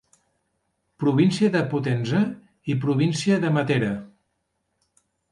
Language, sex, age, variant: Catalan, male, 50-59, Central